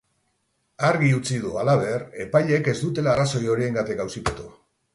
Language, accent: Basque, Mendebalekoa (Araba, Bizkaia, Gipuzkoako mendebaleko herri batzuk)